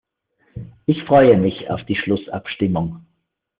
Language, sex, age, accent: German, male, 50-59, Österreichisches Deutsch